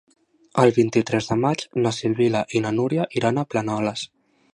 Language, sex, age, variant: Catalan, male, 19-29, Central